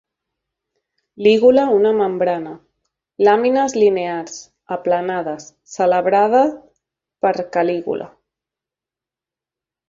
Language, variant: Catalan, Central